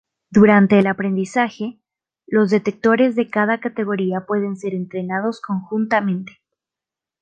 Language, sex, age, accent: Spanish, female, under 19, Andino-Pacífico: Colombia, Perú, Ecuador, oeste de Bolivia y Venezuela andina